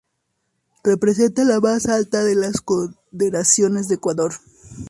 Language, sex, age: Spanish, female, 30-39